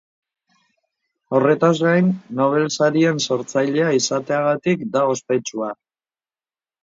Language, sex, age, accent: Basque, female, 50-59, Mendebalekoa (Araba, Bizkaia, Gipuzkoako mendebaleko herri batzuk)